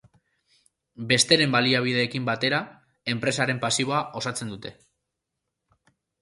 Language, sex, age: Basque, male, 19-29